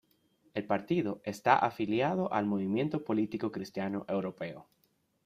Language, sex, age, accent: Spanish, male, 19-29, Caribe: Cuba, Venezuela, Puerto Rico, República Dominicana, Panamá, Colombia caribeña, México caribeño, Costa del golfo de México